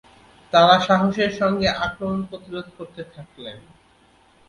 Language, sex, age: Bengali, male, 30-39